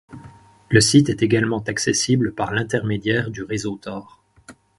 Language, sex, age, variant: French, male, 30-39, Français de métropole